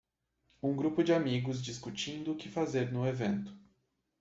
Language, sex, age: Portuguese, male, 19-29